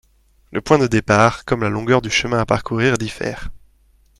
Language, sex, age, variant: French, male, 30-39, Français de métropole